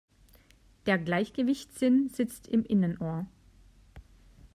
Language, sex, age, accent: German, male, 30-39, Deutschland Deutsch